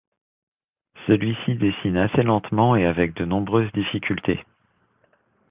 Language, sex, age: French, male, 30-39